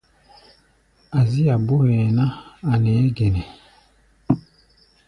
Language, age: Gbaya, 30-39